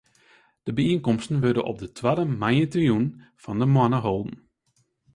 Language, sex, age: Western Frisian, male, 19-29